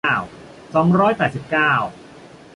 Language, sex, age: Thai, male, 40-49